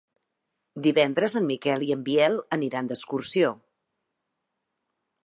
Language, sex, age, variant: Catalan, female, 40-49, Central